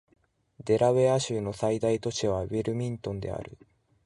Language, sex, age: Japanese, male, 19-29